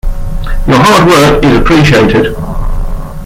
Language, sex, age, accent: English, male, 30-39, England English